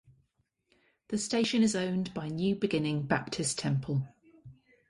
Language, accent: English, England English